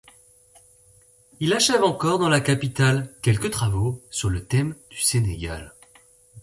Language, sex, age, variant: French, female, 19-29, Français de métropole